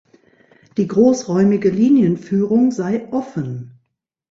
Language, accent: German, Deutschland Deutsch